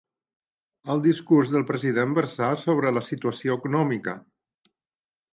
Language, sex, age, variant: Catalan, male, 50-59, Central